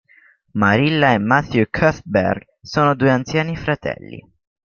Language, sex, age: Italian, male, under 19